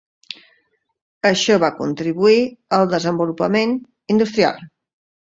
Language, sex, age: Catalan, female, 50-59